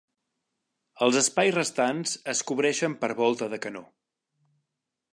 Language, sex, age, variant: Catalan, male, 40-49, Central